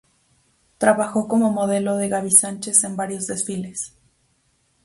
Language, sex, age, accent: Spanish, female, 19-29, México